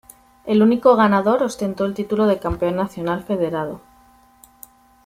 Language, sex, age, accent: Spanish, female, 30-39, España: Norte peninsular (Asturias, Castilla y León, Cantabria, País Vasco, Navarra, Aragón, La Rioja, Guadalajara, Cuenca)